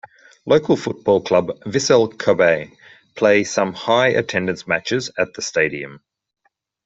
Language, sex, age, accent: English, male, 40-49, Australian English